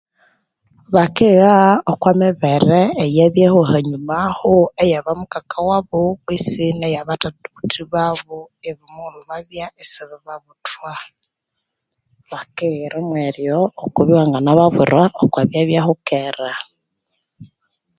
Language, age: Konzo, 19-29